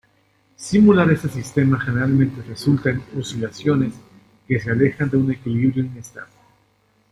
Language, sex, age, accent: Spanish, male, 40-49, México